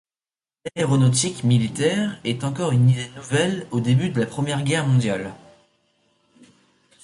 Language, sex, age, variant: French, male, 19-29, Français de métropole